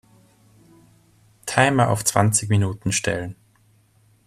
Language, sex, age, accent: German, male, 19-29, Österreichisches Deutsch